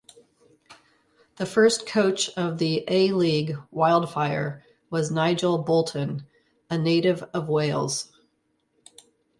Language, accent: English, United States English